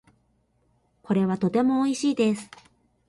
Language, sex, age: Japanese, female, 19-29